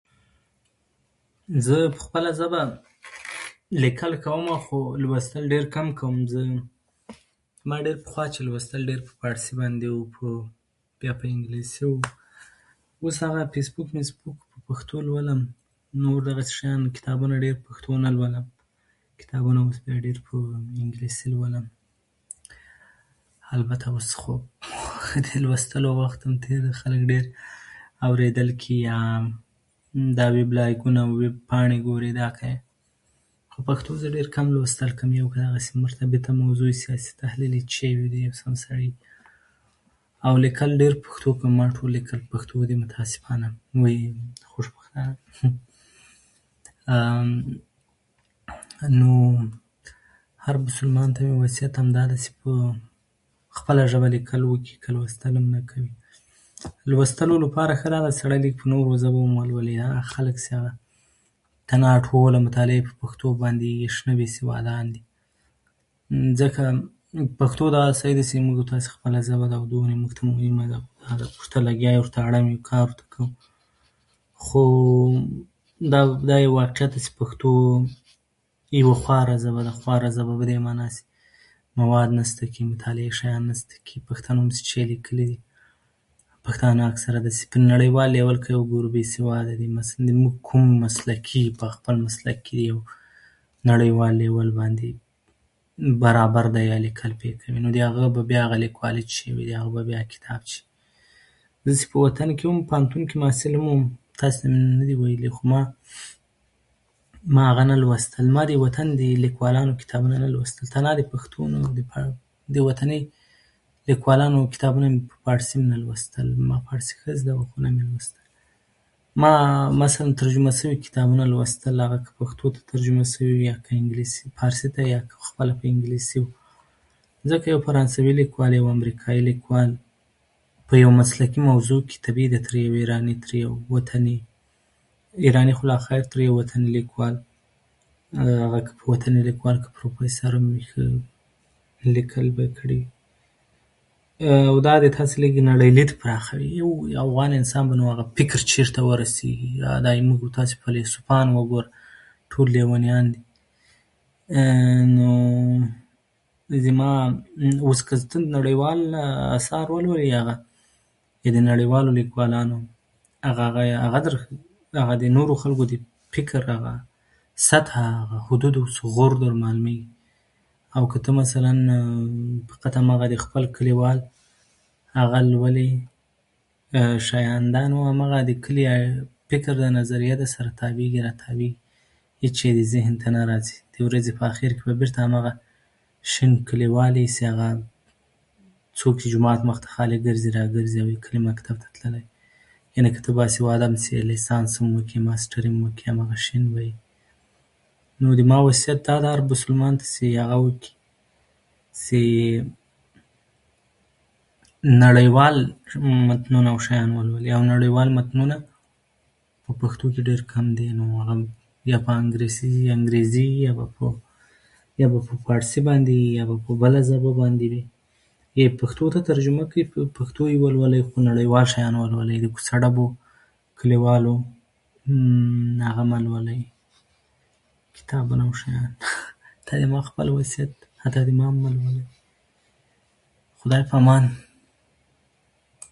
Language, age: Pashto, 30-39